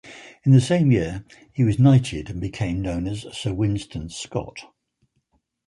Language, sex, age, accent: English, male, 70-79, England English